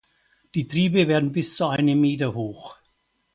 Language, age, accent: German, 70-79, Deutschland Deutsch